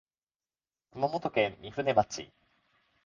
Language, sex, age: Japanese, male, 19-29